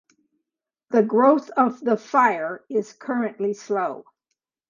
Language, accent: English, United States English